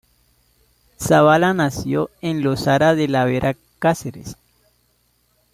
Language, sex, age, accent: Spanish, male, 30-39, Andino-Pacífico: Colombia, Perú, Ecuador, oeste de Bolivia y Venezuela andina